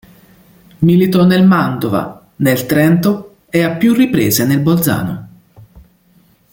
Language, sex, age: Italian, male, 19-29